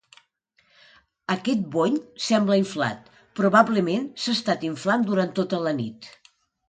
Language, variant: Catalan, Nord-Occidental